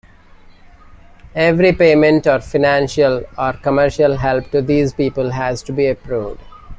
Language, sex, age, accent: English, male, 40-49, India and South Asia (India, Pakistan, Sri Lanka)